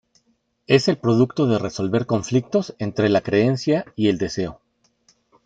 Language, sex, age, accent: Spanish, male, 50-59, México